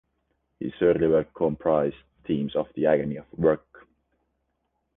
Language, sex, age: English, male, 19-29